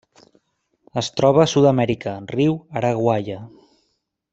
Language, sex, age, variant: Catalan, male, 30-39, Central